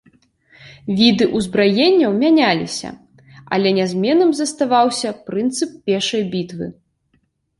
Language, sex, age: Belarusian, female, 19-29